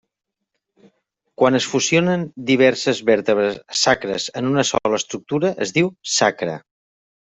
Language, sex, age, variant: Catalan, male, 40-49, Central